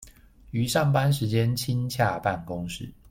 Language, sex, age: Chinese, male, 30-39